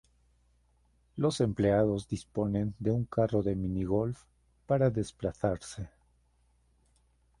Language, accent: Spanish, Andino-Pacífico: Colombia, Perú, Ecuador, oeste de Bolivia y Venezuela andina